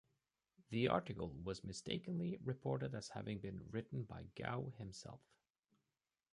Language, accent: English, United States English